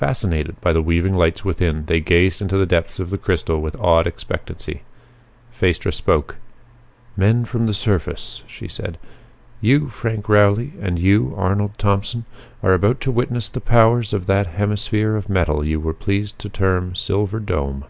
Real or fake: real